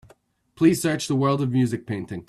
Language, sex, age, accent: English, male, 30-39, United States English